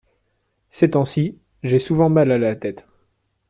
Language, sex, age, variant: French, male, 19-29, Français de métropole